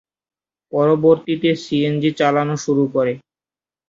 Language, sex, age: Bengali, male, 19-29